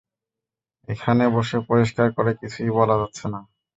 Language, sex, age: Bengali, male, 19-29